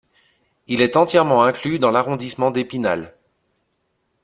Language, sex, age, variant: French, male, 30-39, Français de métropole